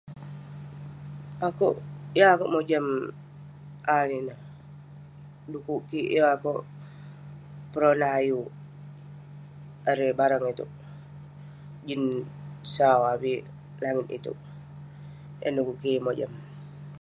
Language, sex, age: Western Penan, female, 30-39